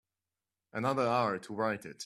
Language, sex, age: English, male, 19-29